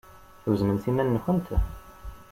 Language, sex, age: Kabyle, male, 19-29